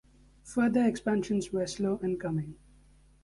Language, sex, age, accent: English, male, 19-29, United States English